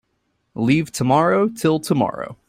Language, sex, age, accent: English, male, 19-29, United States English